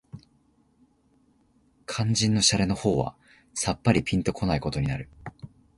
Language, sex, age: Japanese, male, 19-29